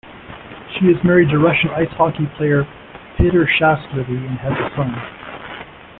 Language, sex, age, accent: English, male, 50-59, United States English